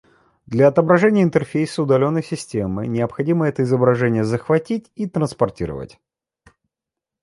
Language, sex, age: Russian, male, 30-39